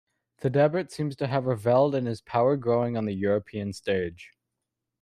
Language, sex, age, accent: English, male, under 19, Canadian English